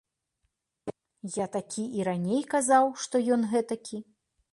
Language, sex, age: Belarusian, female, 40-49